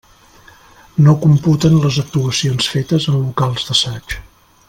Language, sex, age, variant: Catalan, male, 50-59, Central